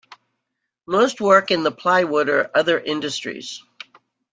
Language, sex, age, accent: English, female, 60-69, United States English